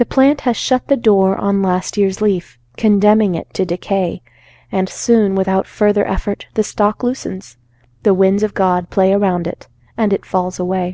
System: none